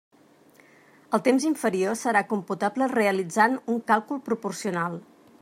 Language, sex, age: Catalan, female, 40-49